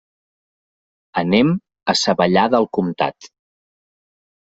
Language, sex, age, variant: Catalan, male, 30-39, Central